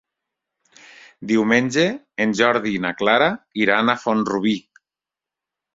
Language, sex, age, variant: Catalan, male, 30-39, Septentrional